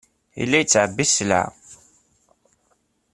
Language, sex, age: Kabyle, male, 19-29